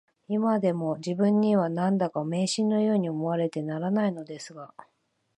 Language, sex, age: Japanese, female, 40-49